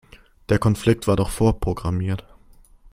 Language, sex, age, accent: German, male, 19-29, Deutschland Deutsch